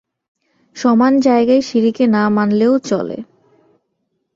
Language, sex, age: Bengali, female, 19-29